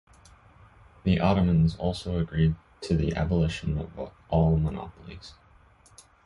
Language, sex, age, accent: English, male, under 19, United States English